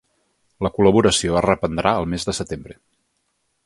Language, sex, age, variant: Catalan, male, 30-39, Nord-Occidental